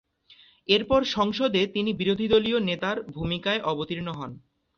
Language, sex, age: Bengali, male, 19-29